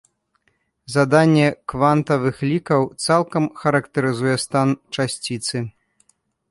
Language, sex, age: Belarusian, male, 30-39